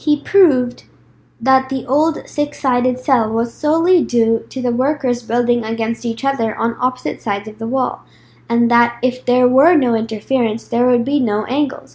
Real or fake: real